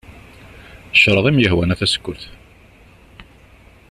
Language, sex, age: Kabyle, male, 50-59